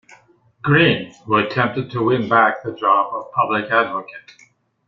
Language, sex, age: English, male, 70-79